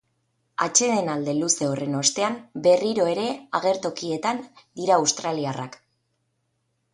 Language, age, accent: Basque, 30-39, Erdialdekoa edo Nafarra (Gipuzkoa, Nafarroa)